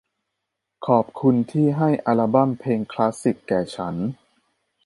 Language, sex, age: Thai, male, 30-39